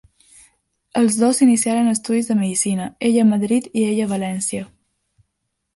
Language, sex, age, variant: Catalan, female, under 19, Balear